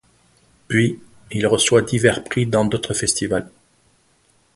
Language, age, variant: French, 50-59, Français de métropole